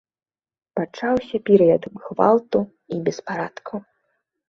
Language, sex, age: Belarusian, female, 19-29